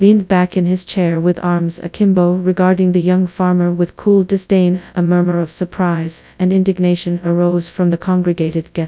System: TTS, FastPitch